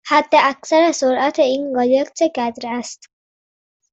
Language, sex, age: Persian, male, 19-29